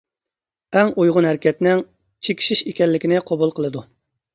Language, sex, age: Uyghur, male, 30-39